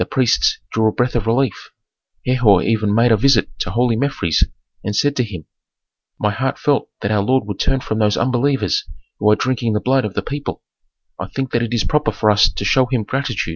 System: none